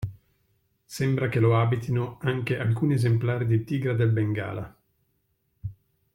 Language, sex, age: Italian, male, 40-49